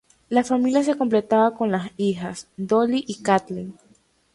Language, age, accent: Spanish, 19-29, Andino-Pacífico: Colombia, Perú, Ecuador, oeste de Bolivia y Venezuela andina